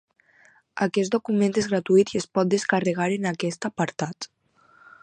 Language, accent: Catalan, valencià